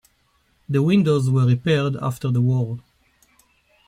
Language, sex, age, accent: English, male, 40-49, United States English